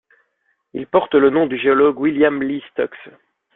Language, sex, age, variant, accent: French, male, 19-29, Français d'Europe, Français de Belgique